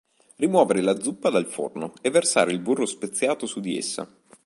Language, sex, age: Italian, male, 19-29